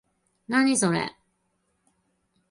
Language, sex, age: Japanese, female, 30-39